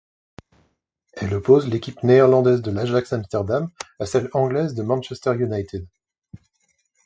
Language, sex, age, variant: French, male, 30-39, Français de métropole